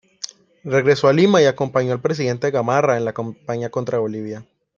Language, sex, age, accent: Spanish, male, 19-29, Andino-Pacífico: Colombia, Perú, Ecuador, oeste de Bolivia y Venezuela andina